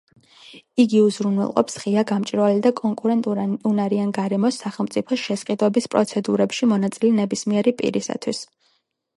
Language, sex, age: Georgian, female, 19-29